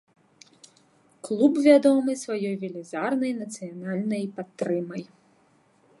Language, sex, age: Belarusian, female, 30-39